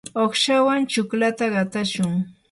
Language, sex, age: Yanahuanca Pasco Quechua, female, 30-39